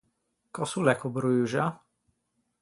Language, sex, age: Ligurian, male, 30-39